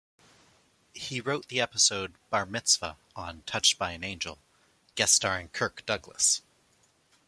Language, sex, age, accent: English, male, 30-39, Canadian English